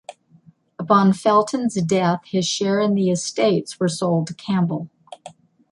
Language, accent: English, United States English